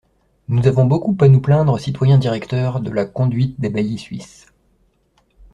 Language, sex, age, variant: French, male, 30-39, Français de métropole